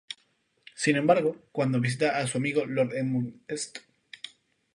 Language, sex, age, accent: Spanish, male, 19-29, España: Islas Canarias